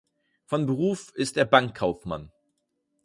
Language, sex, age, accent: German, male, 19-29, Deutschland Deutsch